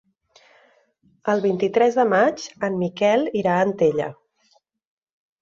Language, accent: Catalan, Oriental